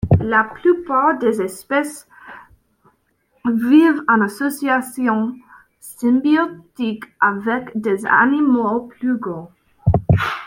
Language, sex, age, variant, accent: French, female, under 19, Français d'Amérique du Nord, Français des États-Unis